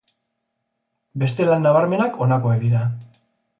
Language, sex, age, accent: Basque, male, 40-49, Mendebalekoa (Araba, Bizkaia, Gipuzkoako mendebaleko herri batzuk)